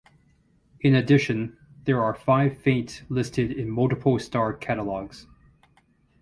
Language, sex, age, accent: English, male, 40-49, United States English